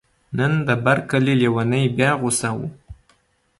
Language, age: Pashto, 19-29